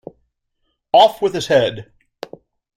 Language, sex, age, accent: English, male, 40-49, United States English